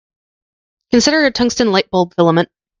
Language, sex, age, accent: English, female, 19-29, United States English